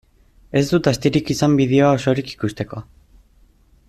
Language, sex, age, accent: Basque, male, 19-29, Erdialdekoa edo Nafarra (Gipuzkoa, Nafarroa)